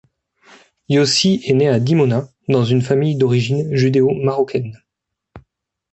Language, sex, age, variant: French, male, 30-39, Français de métropole